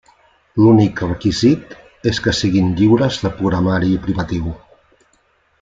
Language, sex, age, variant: Catalan, male, 60-69, Central